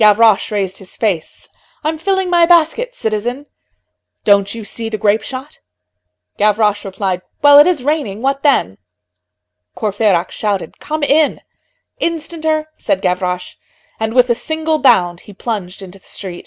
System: none